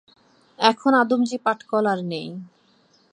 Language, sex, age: Bengali, female, 40-49